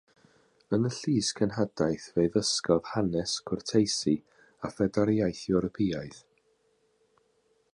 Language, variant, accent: Welsh, North-Eastern Welsh, Y Deyrnas Unedig Cymraeg